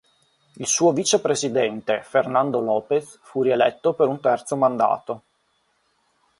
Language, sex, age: Italian, male, 30-39